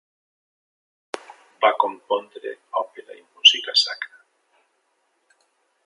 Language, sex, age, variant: Catalan, male, 50-59, Central